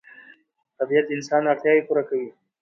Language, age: Pashto, under 19